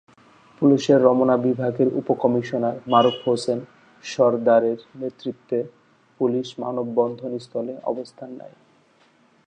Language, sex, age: Bengali, male, 19-29